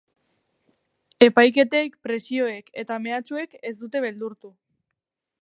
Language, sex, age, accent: Basque, female, 19-29, Mendebalekoa (Araba, Bizkaia, Gipuzkoako mendebaleko herri batzuk)